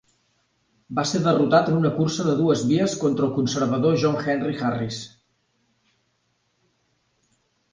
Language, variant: Catalan, Central